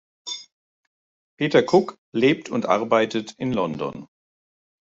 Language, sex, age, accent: German, male, 40-49, Deutschland Deutsch